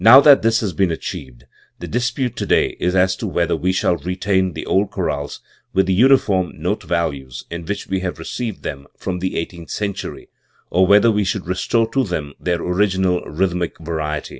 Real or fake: real